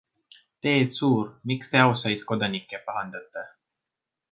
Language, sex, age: Estonian, male, 19-29